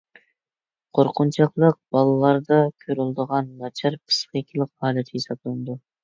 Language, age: Uyghur, 19-29